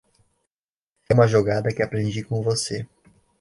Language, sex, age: Portuguese, male, 19-29